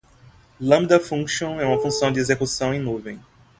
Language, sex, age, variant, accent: Portuguese, male, 19-29, Portuguese (Brasil), Nordestino